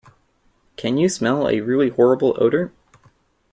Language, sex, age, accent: English, male, 19-29, United States English